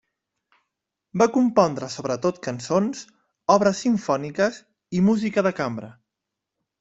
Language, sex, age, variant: Catalan, male, 30-39, Central